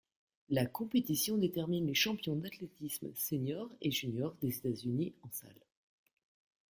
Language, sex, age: French, female, 40-49